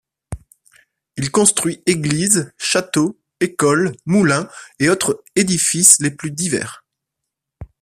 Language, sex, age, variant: French, male, 30-39, Français de métropole